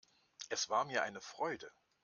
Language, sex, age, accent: German, male, 60-69, Deutschland Deutsch